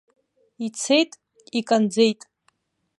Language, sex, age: Abkhazian, female, 19-29